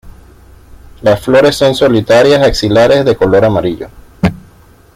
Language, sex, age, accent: Spanish, male, 19-29, Caribe: Cuba, Venezuela, Puerto Rico, República Dominicana, Panamá, Colombia caribeña, México caribeño, Costa del golfo de México